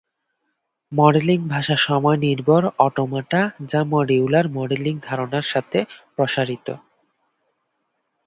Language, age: Bengali, 19-29